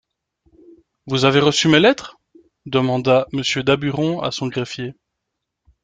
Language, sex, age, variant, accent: French, male, 30-39, Français d'Europe, Français de Belgique